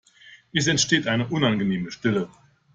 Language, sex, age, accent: German, male, 50-59, Deutschland Deutsch